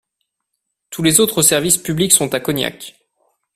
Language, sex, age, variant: French, male, 30-39, Français de métropole